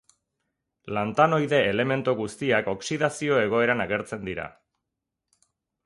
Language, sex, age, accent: Basque, male, 40-49, Mendebalekoa (Araba, Bizkaia, Gipuzkoako mendebaleko herri batzuk)